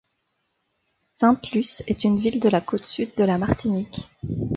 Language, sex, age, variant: French, female, 30-39, Français de métropole